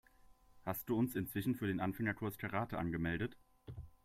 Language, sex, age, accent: German, male, 19-29, Deutschland Deutsch